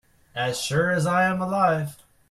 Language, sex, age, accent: English, male, 30-39, Canadian English